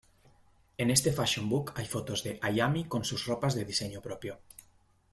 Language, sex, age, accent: Spanish, male, 19-29, España: Norte peninsular (Asturias, Castilla y León, Cantabria, País Vasco, Navarra, Aragón, La Rioja, Guadalajara, Cuenca)